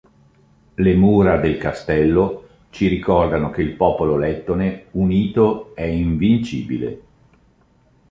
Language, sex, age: Italian, male, 60-69